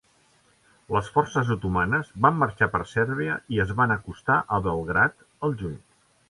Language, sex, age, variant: Catalan, male, 60-69, Central